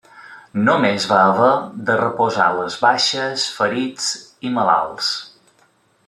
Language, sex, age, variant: Catalan, male, 30-39, Balear